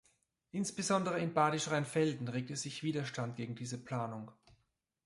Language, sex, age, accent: German, male, 40-49, Österreichisches Deutsch